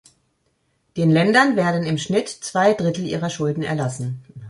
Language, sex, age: German, female, 40-49